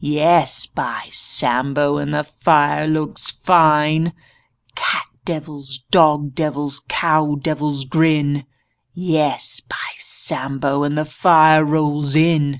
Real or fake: real